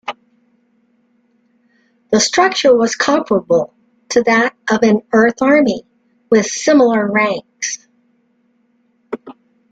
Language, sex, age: English, female, 60-69